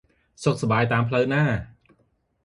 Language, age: Khmer, 30-39